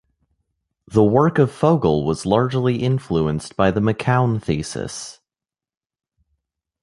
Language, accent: English, United States English